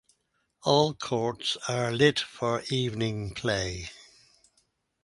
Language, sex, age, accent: English, male, 70-79, Irish English